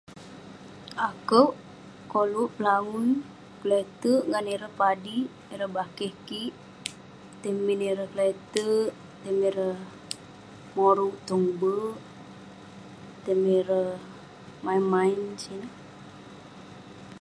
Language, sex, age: Western Penan, female, under 19